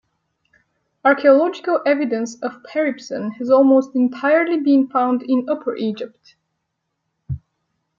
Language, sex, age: English, female, 19-29